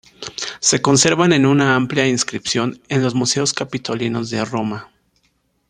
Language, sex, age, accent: Spanish, male, 19-29, México